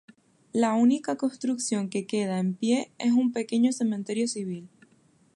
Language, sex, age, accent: Spanish, female, 19-29, España: Islas Canarias